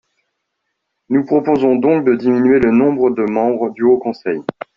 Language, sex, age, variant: French, male, 30-39, Français de métropole